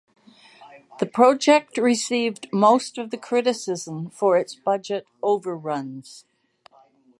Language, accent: English, Canadian English